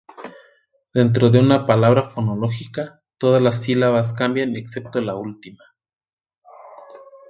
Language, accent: Spanish, América central